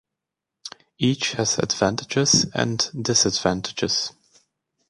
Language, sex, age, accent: English, male, 19-29, England English